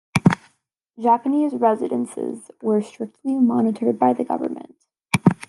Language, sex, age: English, female, under 19